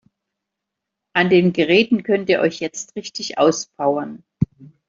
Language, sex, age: German, female, 60-69